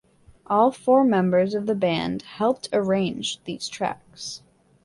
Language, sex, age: English, female, 19-29